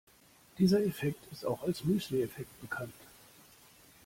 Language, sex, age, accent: German, male, 30-39, Deutschland Deutsch